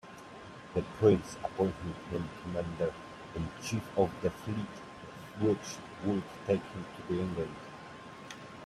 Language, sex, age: English, male, 30-39